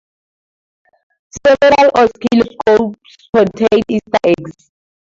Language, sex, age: English, female, 19-29